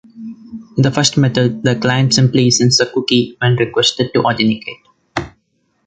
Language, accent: English, India and South Asia (India, Pakistan, Sri Lanka)